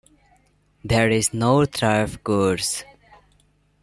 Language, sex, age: English, male, 19-29